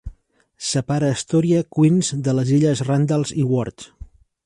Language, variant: Catalan, Central